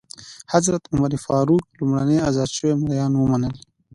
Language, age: Pashto, 19-29